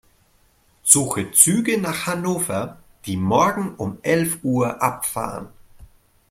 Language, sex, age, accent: German, male, 30-39, Deutschland Deutsch